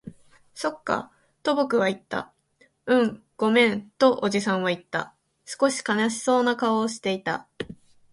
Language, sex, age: Japanese, female, 19-29